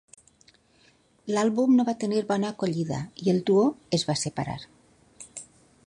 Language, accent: Catalan, valencià; valencià meridional